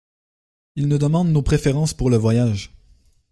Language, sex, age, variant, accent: French, male, 19-29, Français d'Amérique du Nord, Français du Canada